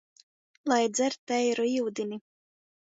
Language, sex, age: Latgalian, female, 19-29